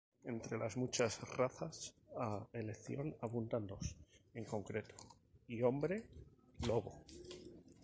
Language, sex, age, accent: Spanish, male, 40-49, España: Norte peninsular (Asturias, Castilla y León, Cantabria, País Vasco, Navarra, Aragón, La Rioja, Guadalajara, Cuenca)